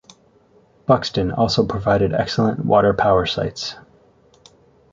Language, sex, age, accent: English, male, 30-39, United States English